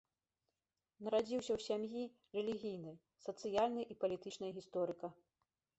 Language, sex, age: Belarusian, female, 50-59